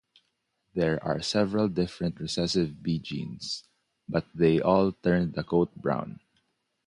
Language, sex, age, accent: English, male, 19-29, Filipino